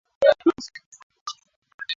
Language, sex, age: Swahili, female, 19-29